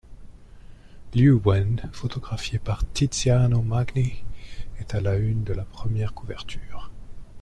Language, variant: French, Français de métropole